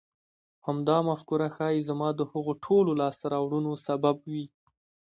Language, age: Pashto, 30-39